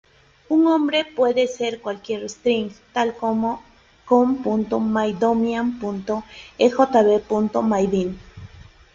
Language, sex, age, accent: Spanish, female, 30-39, Andino-Pacífico: Colombia, Perú, Ecuador, oeste de Bolivia y Venezuela andina